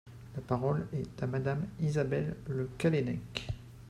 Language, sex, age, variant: French, male, 40-49, Français de métropole